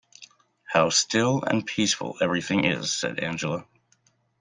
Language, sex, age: English, male, 30-39